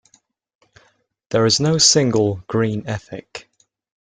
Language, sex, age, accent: English, male, under 19, England English